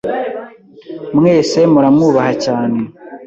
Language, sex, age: Kinyarwanda, male, 19-29